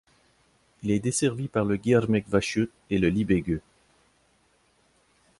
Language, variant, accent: French, Français d'Amérique du Nord, Français du Canada